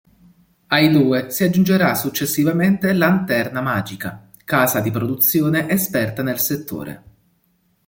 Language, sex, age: Italian, male, 19-29